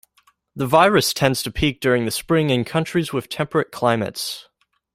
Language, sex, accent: English, male, United States English